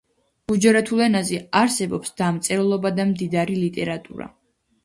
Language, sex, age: Georgian, female, under 19